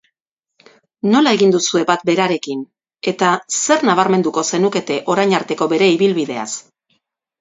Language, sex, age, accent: Basque, female, 40-49, Erdialdekoa edo Nafarra (Gipuzkoa, Nafarroa)